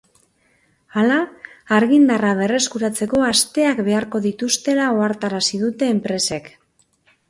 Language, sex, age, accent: Basque, female, 40-49, Mendebalekoa (Araba, Bizkaia, Gipuzkoako mendebaleko herri batzuk)